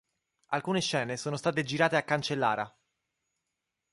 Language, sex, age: Italian, male, 19-29